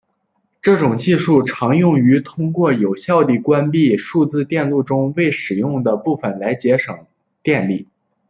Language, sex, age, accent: Chinese, male, under 19, 出生地：黑龙江省